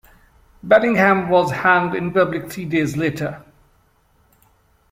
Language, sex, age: English, male, 50-59